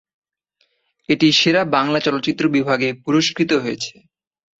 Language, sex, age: Bengali, male, 19-29